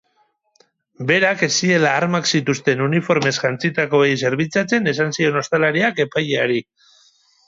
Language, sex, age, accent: Basque, male, 30-39, Mendebalekoa (Araba, Bizkaia, Gipuzkoako mendebaleko herri batzuk)